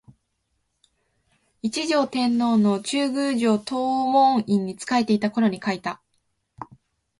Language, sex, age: Japanese, female, 19-29